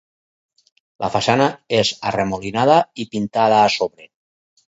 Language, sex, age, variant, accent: Catalan, male, 60-69, Valencià meridional, valencià